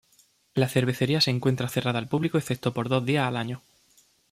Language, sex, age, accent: Spanish, male, 19-29, España: Sur peninsular (Andalucia, Extremadura, Murcia)